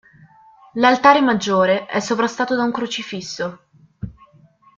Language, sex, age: Italian, female, under 19